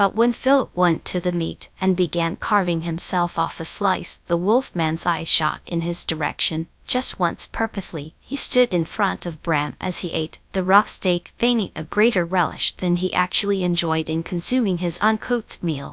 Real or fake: fake